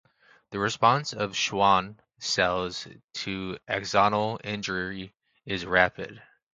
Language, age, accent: English, 19-29, United States English